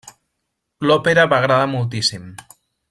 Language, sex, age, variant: Catalan, male, 19-29, Central